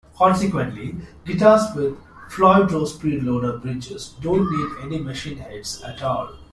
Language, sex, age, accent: English, male, 30-39, India and South Asia (India, Pakistan, Sri Lanka)